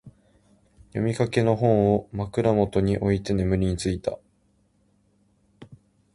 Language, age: Japanese, 19-29